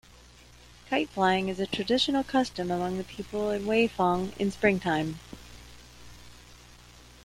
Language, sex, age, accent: English, female, 50-59, United States English